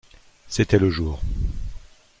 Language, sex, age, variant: French, male, 40-49, Français de métropole